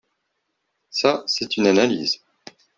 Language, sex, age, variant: French, male, 30-39, Français de métropole